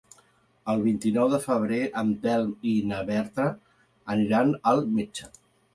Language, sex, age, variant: Catalan, male, 50-59, Central